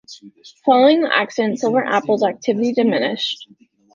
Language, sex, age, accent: English, female, 19-29, United States English